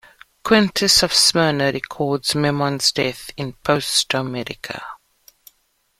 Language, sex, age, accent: English, female, 40-49, Southern African (South Africa, Zimbabwe, Namibia)